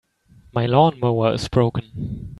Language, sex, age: English, male, 19-29